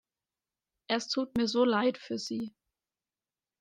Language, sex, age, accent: German, female, 19-29, Deutschland Deutsch